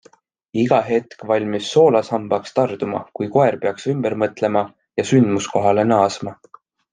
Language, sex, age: Estonian, male, 19-29